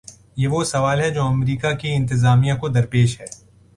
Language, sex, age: Urdu, male, 40-49